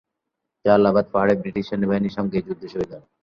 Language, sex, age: Bengali, male, 19-29